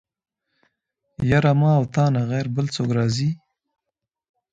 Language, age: Pashto, 19-29